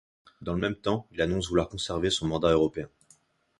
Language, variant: French, Français de métropole